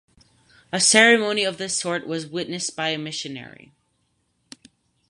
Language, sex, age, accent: English, male, under 19, United States English